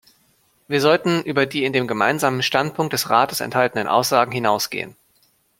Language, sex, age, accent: German, male, 30-39, Deutschland Deutsch